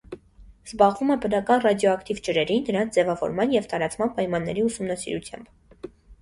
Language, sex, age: Armenian, female, 19-29